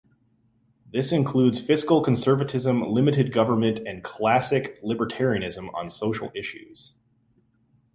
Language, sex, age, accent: English, male, 30-39, United States English